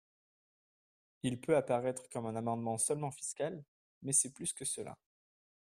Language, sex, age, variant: French, male, 19-29, Français de métropole